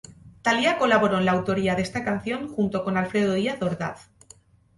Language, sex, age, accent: Spanish, female, 19-29, España: Centro-Sur peninsular (Madrid, Toledo, Castilla-La Mancha)